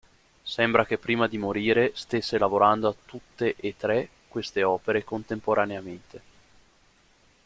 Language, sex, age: Italian, male, 19-29